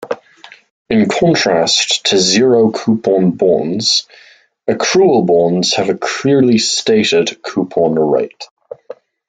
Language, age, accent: English, 19-29, Irish English